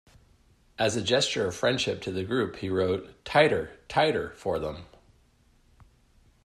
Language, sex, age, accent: English, male, 40-49, United States English